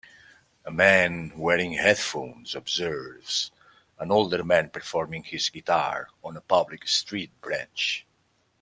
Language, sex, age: English, male, 30-39